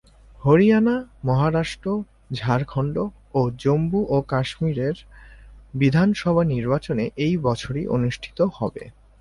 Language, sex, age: Bengali, male, 19-29